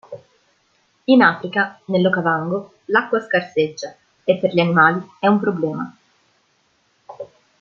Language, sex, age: Italian, female, 19-29